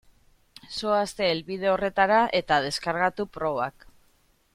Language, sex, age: Basque, female, 30-39